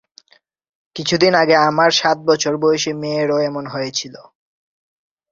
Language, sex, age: Bengali, male, 19-29